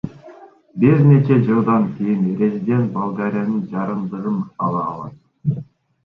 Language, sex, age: Kyrgyz, male, 19-29